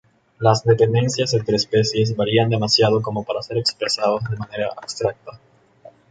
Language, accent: Spanish, Caribe: Cuba, Venezuela, Puerto Rico, República Dominicana, Panamá, Colombia caribeña, México caribeño, Costa del golfo de México